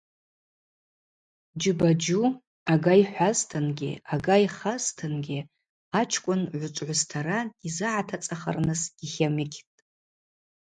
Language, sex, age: Abaza, female, 40-49